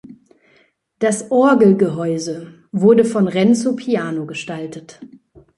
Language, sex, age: German, female, 19-29